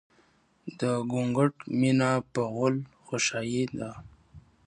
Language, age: Pashto, 19-29